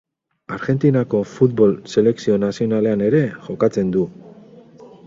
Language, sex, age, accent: Basque, male, 50-59, Mendebalekoa (Araba, Bizkaia, Gipuzkoako mendebaleko herri batzuk)